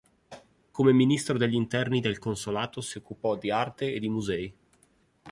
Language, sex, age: Italian, male, 30-39